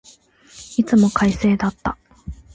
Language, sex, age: Japanese, female, 19-29